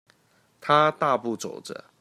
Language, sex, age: Chinese, male, 30-39